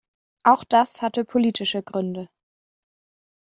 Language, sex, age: German, female, under 19